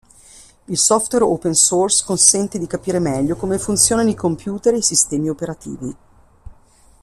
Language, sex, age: Italian, female, 50-59